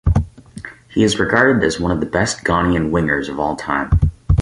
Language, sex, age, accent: English, male, 19-29, United States English